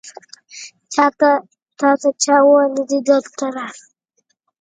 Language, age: Pashto, 30-39